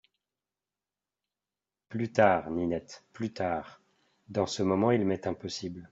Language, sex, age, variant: French, male, 19-29, Français de métropole